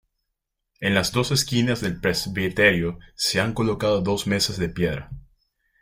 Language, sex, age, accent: Spanish, male, 19-29, Andino-Pacífico: Colombia, Perú, Ecuador, oeste de Bolivia y Venezuela andina